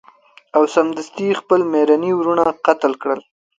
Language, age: Pashto, 19-29